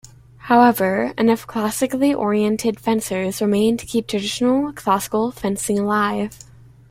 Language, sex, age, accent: English, female, under 19, United States English